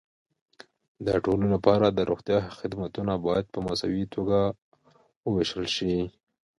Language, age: Pashto, 19-29